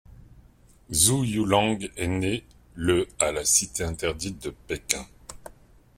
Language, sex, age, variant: French, male, 50-59, Français de métropole